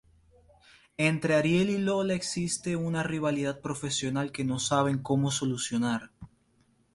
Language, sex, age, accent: Spanish, male, 19-29, Caribe: Cuba, Venezuela, Puerto Rico, República Dominicana, Panamá, Colombia caribeña, México caribeño, Costa del golfo de México